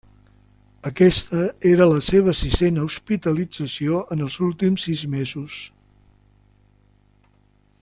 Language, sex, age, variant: Catalan, male, 60-69, Central